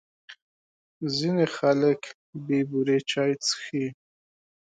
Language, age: Pashto, 19-29